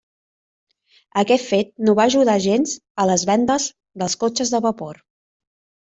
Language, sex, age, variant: Catalan, female, 30-39, Central